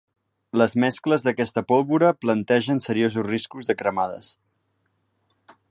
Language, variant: Catalan, Central